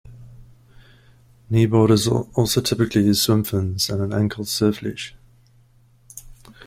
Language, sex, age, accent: English, male, 30-39, Southern African (South Africa, Zimbabwe, Namibia)